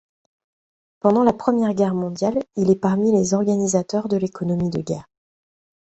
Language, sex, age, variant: French, female, 30-39, Français de métropole